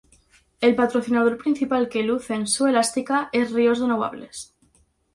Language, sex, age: Spanish, female, under 19